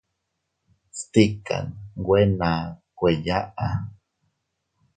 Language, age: Teutila Cuicatec, 30-39